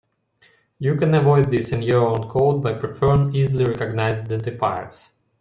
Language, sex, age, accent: English, male, 30-39, United States English